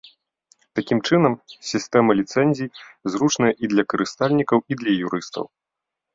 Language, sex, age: Belarusian, male, 19-29